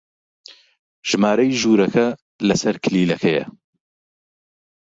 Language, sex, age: Central Kurdish, male, 40-49